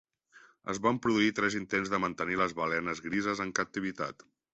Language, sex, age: Catalan, male, 30-39